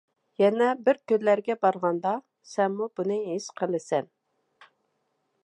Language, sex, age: Uyghur, female, 50-59